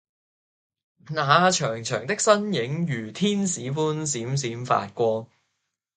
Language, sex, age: Cantonese, male, under 19